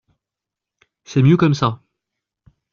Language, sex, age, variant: French, male, 30-39, Français de métropole